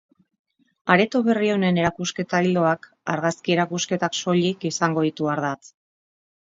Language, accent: Basque, Mendebalekoa (Araba, Bizkaia, Gipuzkoako mendebaleko herri batzuk)